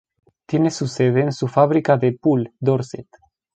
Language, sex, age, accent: Spanish, male, 19-29, España: Centro-Sur peninsular (Madrid, Toledo, Castilla-La Mancha)